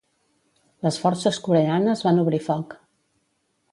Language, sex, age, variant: Catalan, female, 50-59, Central